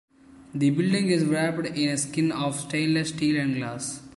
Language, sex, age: English, male, 19-29